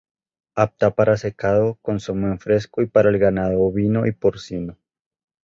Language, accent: Spanish, Andino-Pacífico: Colombia, Perú, Ecuador, oeste de Bolivia y Venezuela andina